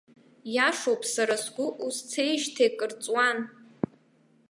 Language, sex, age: Abkhazian, female, under 19